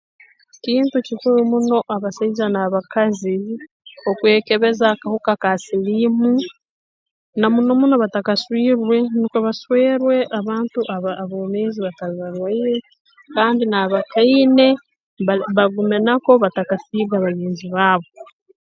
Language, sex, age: Tooro, female, 19-29